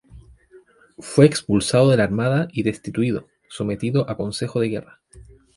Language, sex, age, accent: Spanish, male, 30-39, Chileno: Chile, Cuyo